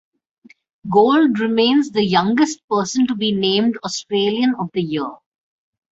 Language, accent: English, India and South Asia (India, Pakistan, Sri Lanka)